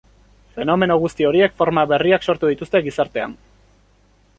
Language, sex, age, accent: Basque, male, 19-29, Erdialdekoa edo Nafarra (Gipuzkoa, Nafarroa)